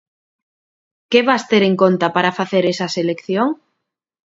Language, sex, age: Galician, female, 30-39